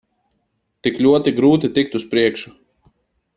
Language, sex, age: Latvian, male, 19-29